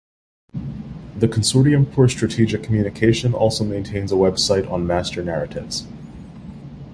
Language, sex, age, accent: English, male, 19-29, United States English